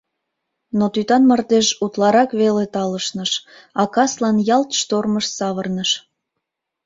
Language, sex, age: Mari, female, 19-29